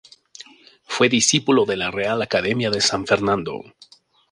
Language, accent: Spanish, México